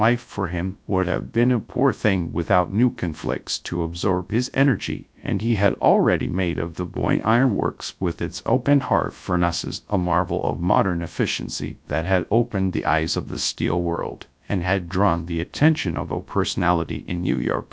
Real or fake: fake